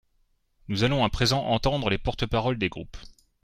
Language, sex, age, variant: French, male, 40-49, Français de métropole